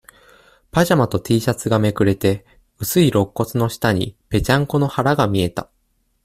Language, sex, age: Japanese, male, 19-29